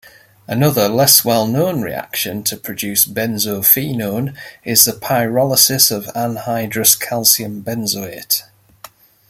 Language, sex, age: English, male, 40-49